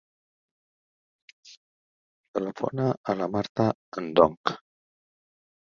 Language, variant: Catalan, Central